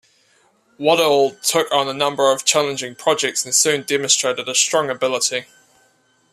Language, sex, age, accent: English, male, 19-29, New Zealand English